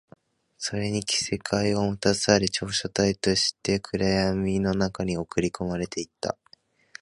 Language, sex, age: Japanese, male, under 19